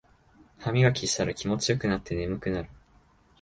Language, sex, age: Japanese, male, 19-29